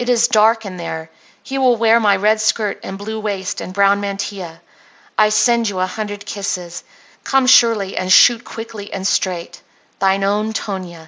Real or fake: real